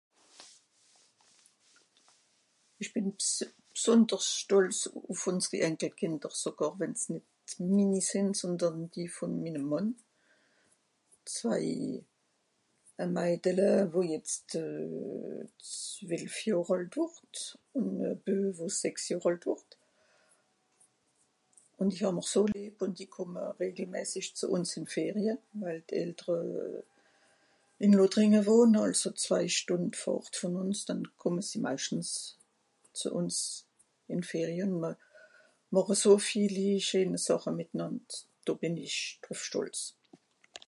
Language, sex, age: Swiss German, female, 60-69